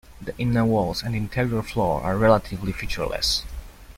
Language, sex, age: English, male, 19-29